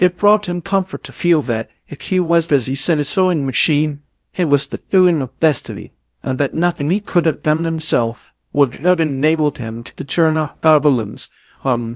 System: TTS, VITS